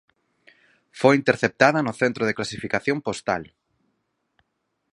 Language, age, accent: Galician, 30-39, Normativo (estándar)